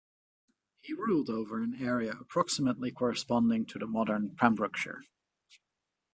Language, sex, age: English, male, 30-39